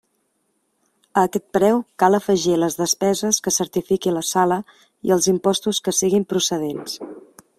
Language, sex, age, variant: Catalan, female, 40-49, Central